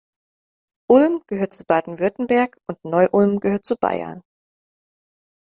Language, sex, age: German, female, 30-39